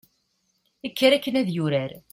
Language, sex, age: Kabyle, female, 40-49